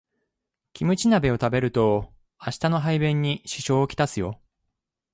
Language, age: Japanese, 19-29